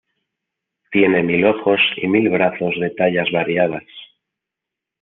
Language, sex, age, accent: Spanish, male, 30-39, España: Centro-Sur peninsular (Madrid, Toledo, Castilla-La Mancha)